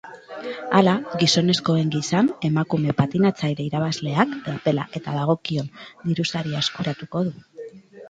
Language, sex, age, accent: Basque, female, 30-39, Mendebalekoa (Araba, Bizkaia, Gipuzkoako mendebaleko herri batzuk)